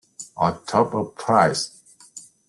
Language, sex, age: English, male, 40-49